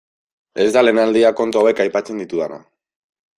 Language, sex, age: Basque, male, 19-29